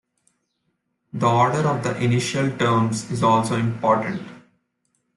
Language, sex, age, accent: English, male, 19-29, India and South Asia (India, Pakistan, Sri Lanka)